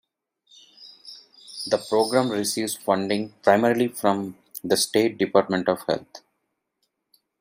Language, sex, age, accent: English, male, 30-39, India and South Asia (India, Pakistan, Sri Lanka)